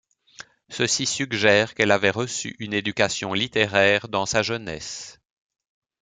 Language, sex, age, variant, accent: French, male, 40-49, Français d'Europe, Français de Belgique